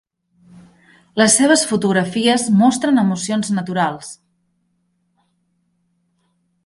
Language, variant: Catalan, Septentrional